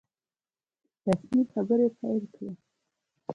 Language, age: Pashto, 30-39